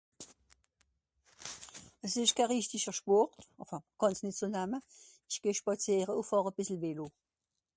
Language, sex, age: Swiss German, female, 60-69